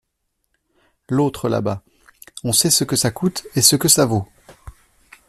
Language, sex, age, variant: French, male, 30-39, Français de métropole